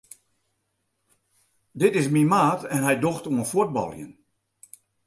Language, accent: Western Frisian, Klaaifrysk